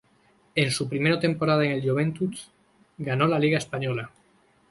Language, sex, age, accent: Spanish, male, 30-39, España: Norte peninsular (Asturias, Castilla y León, Cantabria, País Vasco, Navarra, Aragón, La Rioja, Guadalajara, Cuenca)